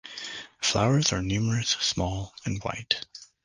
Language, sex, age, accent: English, male, 19-29, United States English